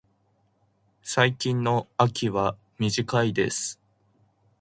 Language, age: Japanese, 19-29